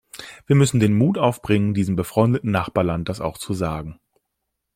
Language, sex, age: German, male, 19-29